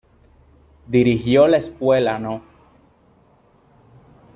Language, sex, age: Spanish, male, 19-29